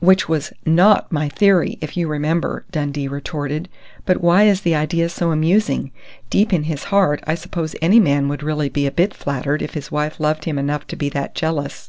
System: none